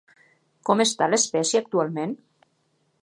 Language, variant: Catalan, Nord-Occidental